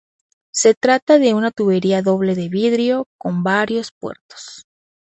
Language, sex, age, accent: Spanish, female, 30-39, México